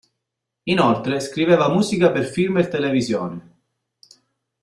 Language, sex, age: Italian, male, 30-39